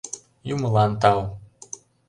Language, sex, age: Mari, male, 19-29